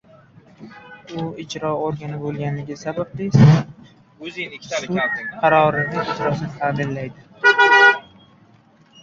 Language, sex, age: Uzbek, male, 19-29